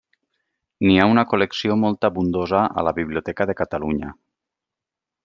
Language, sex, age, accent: Catalan, male, 30-39, valencià